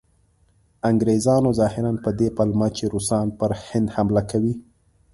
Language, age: Pashto, 30-39